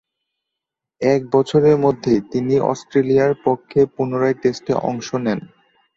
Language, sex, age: Bengali, male, 19-29